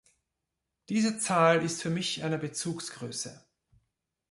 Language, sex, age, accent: German, male, 40-49, Österreichisches Deutsch